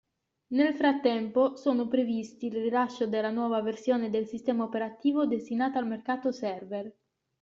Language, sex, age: Italian, female, 19-29